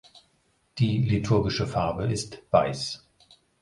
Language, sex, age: German, male, 50-59